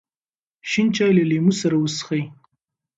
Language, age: Pashto, 19-29